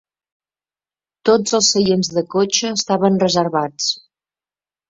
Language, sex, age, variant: Catalan, female, 60-69, Central